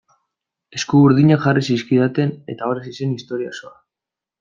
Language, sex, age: Basque, male, 19-29